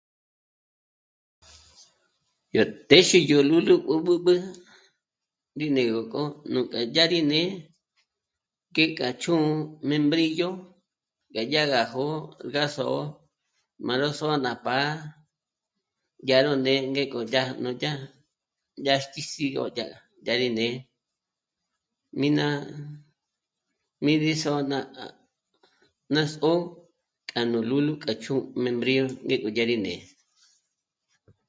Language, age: Michoacán Mazahua, 19-29